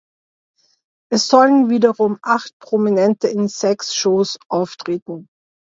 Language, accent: German, Österreichisches Deutsch